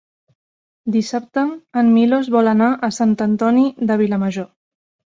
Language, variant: Catalan, Central